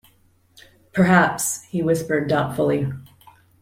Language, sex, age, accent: English, female, 30-39, United States English